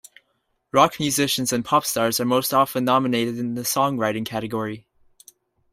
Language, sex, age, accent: English, male, 19-29, Canadian English